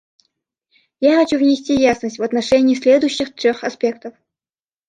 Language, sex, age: Russian, female, under 19